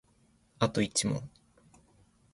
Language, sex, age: Japanese, male, under 19